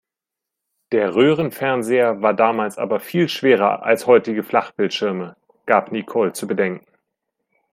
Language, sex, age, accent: German, male, 19-29, Deutschland Deutsch